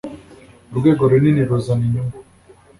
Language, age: Kinyarwanda, 19-29